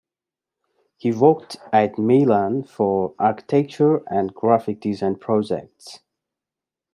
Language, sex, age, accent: English, male, 30-39, United States English